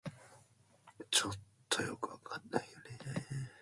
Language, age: English, 19-29